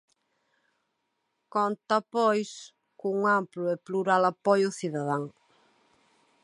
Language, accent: Galician, Atlántico (seseo e gheada)